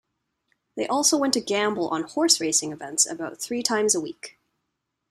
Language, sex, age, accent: English, female, 19-29, Canadian English